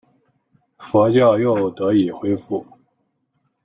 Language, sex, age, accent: Chinese, male, 19-29, 出生地：河南省